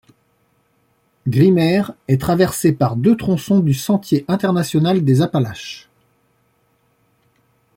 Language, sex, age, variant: French, male, 40-49, Français de métropole